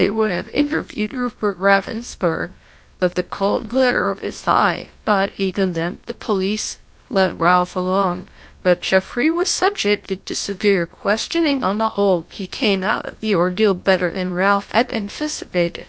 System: TTS, GlowTTS